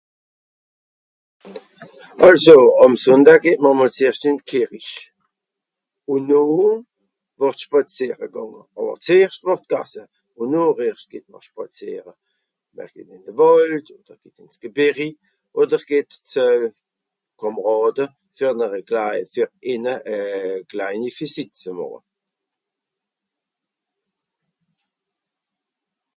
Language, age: Swiss German, 60-69